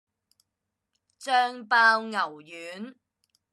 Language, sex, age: Cantonese, female, 30-39